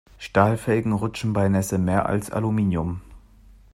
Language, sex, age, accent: German, male, 19-29, Deutschland Deutsch